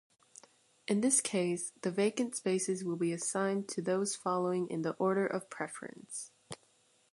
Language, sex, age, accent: English, female, under 19, United States English